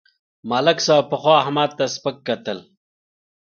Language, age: Pashto, 30-39